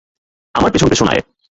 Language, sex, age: Bengali, male, 19-29